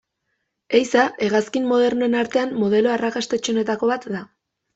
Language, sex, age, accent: Basque, female, under 19, Erdialdekoa edo Nafarra (Gipuzkoa, Nafarroa)